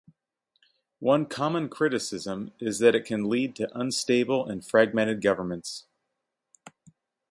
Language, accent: English, United States English